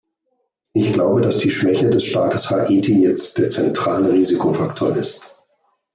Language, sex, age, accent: German, male, 50-59, Deutschland Deutsch